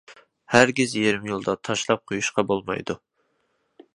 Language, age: Uyghur, 19-29